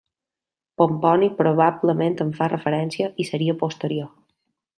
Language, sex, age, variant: Catalan, female, 19-29, Balear